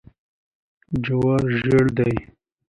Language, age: Pashto, 19-29